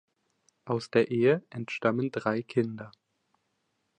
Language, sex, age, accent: German, male, 19-29, Deutschland Deutsch